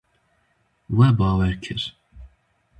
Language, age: Kurdish, 19-29